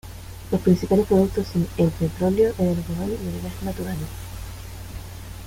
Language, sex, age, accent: Spanish, female, 19-29, Chileno: Chile, Cuyo